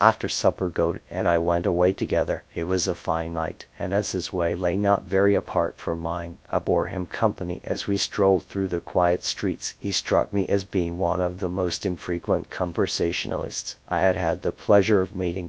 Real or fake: fake